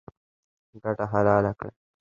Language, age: Pashto, under 19